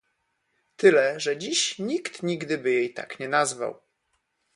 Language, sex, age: Polish, male, 30-39